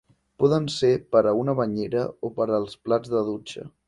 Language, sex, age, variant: Catalan, male, 19-29, Central